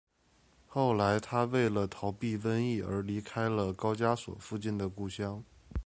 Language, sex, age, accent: Chinese, male, 19-29, 出生地：北京市